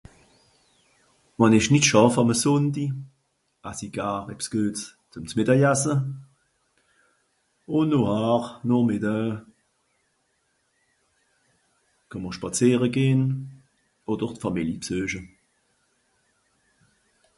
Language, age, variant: Swiss German, 50-59, Nordniederàlemmànisch (Rishoffe, Zàwere, Bùsswìller, Hawenau, Brüemt, Stroossbùri, Molse, Dàmbàch, Schlettstàtt, Pfàlzbùri usw.)